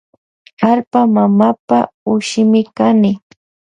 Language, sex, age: Loja Highland Quichua, female, 19-29